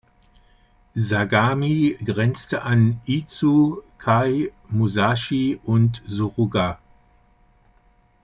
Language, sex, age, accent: German, male, 60-69, Deutschland Deutsch